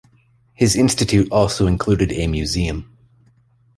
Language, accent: English, United States English